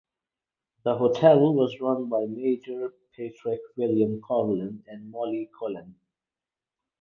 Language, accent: English, England English